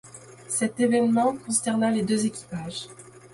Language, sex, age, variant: French, female, 19-29, Français de métropole